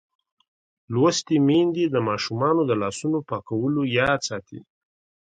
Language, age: Pashto, 30-39